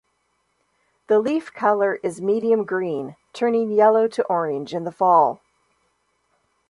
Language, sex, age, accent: English, female, 50-59, United States English